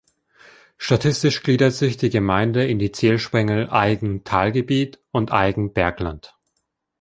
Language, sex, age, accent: German, male, 19-29, Österreichisches Deutsch